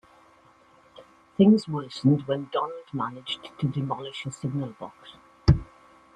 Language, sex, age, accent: English, female, 60-69, Welsh English